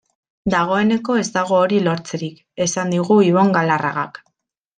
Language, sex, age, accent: Basque, female, 19-29, Mendebalekoa (Araba, Bizkaia, Gipuzkoako mendebaleko herri batzuk)